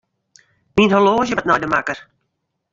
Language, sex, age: Western Frisian, female, 60-69